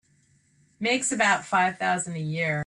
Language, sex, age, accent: English, female, 60-69, United States English